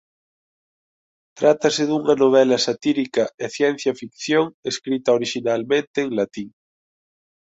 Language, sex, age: Galician, male, 30-39